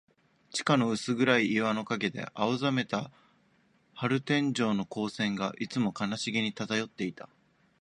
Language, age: Japanese, 19-29